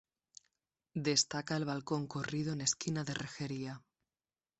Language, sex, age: Spanish, female, 30-39